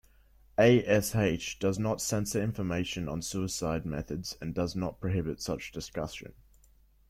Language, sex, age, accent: English, male, under 19, Australian English